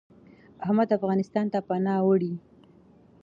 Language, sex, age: Pashto, female, 19-29